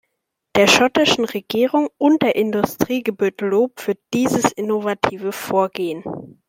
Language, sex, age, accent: German, male, under 19, Deutschland Deutsch